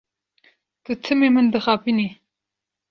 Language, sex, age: Kurdish, female, 19-29